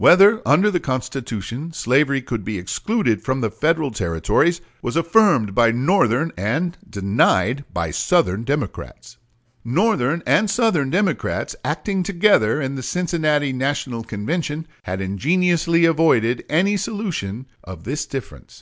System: none